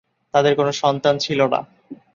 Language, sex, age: Bengali, male, 19-29